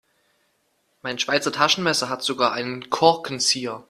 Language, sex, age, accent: German, male, 19-29, Deutschland Deutsch